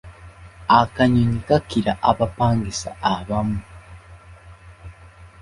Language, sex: Ganda, male